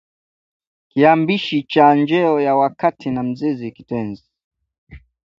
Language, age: Swahili, 19-29